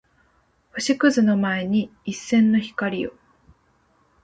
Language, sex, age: Japanese, female, 19-29